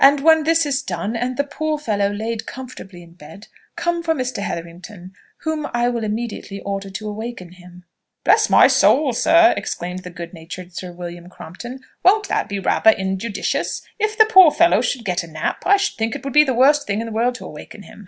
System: none